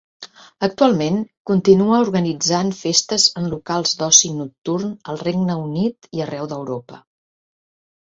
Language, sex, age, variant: Catalan, female, 60-69, Central